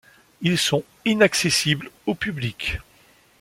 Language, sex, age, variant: French, male, 40-49, Français de métropole